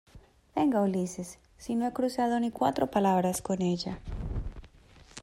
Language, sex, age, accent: Spanish, female, 30-39, Andino-Pacífico: Colombia, Perú, Ecuador, oeste de Bolivia y Venezuela andina